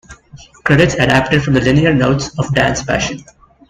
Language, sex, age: English, male, 19-29